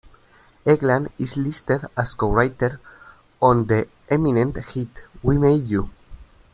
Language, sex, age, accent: English, male, 19-29, United States English